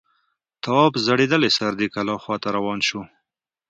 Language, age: Pashto, 30-39